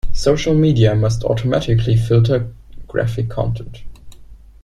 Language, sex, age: English, male, 19-29